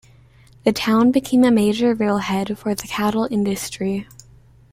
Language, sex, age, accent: English, female, under 19, United States English